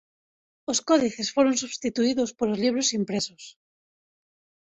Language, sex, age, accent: Galician, female, 30-39, Oriental (común en zona oriental)